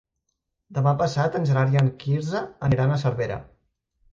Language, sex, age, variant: Catalan, male, 30-39, Central